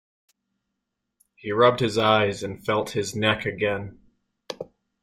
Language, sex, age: English, male, 19-29